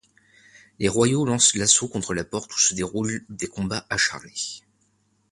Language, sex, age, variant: French, male, 30-39, Français de métropole